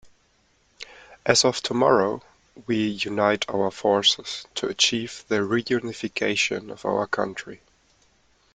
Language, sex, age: English, male, 30-39